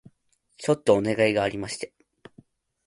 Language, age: Japanese, under 19